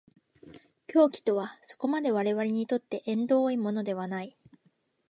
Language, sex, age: Japanese, female, 19-29